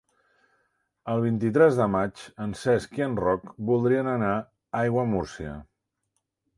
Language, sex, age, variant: Catalan, male, 60-69, Central